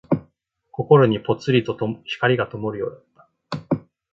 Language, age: Japanese, 19-29